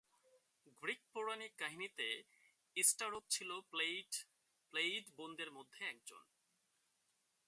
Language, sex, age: Bengali, male, 19-29